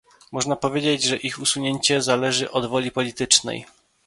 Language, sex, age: Polish, male, 30-39